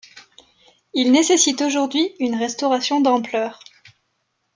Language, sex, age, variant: French, female, 19-29, Français de métropole